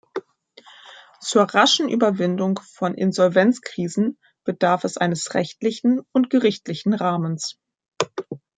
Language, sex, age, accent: German, female, 30-39, Deutschland Deutsch